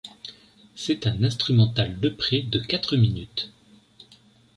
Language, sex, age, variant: French, male, 30-39, Français de métropole